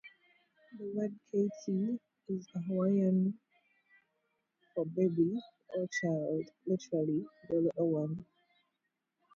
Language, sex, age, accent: English, female, 19-29, England English